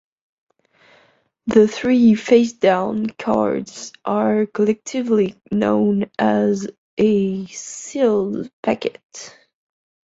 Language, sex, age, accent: English, female, 19-29, United States English